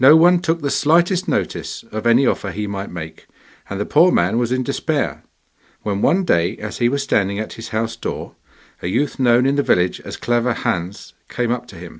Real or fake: real